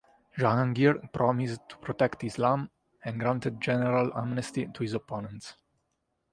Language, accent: English, United States English